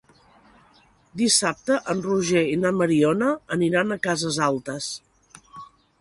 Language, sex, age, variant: Catalan, female, 50-59, Central